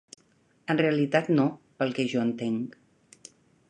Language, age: Catalan, 50-59